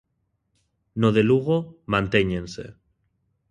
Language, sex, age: Galician, male, 19-29